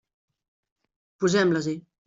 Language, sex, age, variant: Catalan, female, 50-59, Central